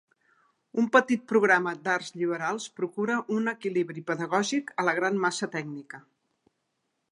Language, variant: Catalan, Central